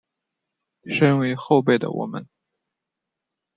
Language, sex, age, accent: Chinese, male, 19-29, 出生地：河北省